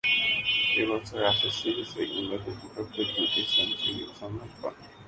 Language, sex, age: Bengali, male, 19-29